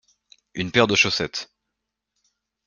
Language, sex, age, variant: French, male, 19-29, Français de métropole